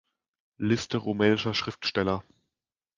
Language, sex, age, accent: German, male, 19-29, Deutschland Deutsch